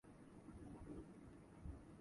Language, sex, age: Japanese, male, 19-29